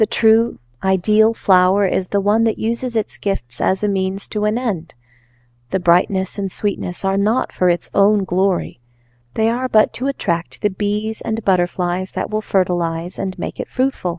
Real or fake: real